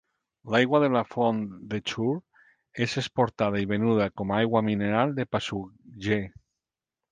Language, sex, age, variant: Catalan, male, 50-59, Central